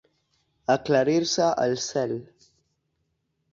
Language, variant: Catalan, Central